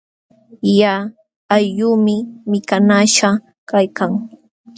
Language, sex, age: Jauja Wanca Quechua, female, 19-29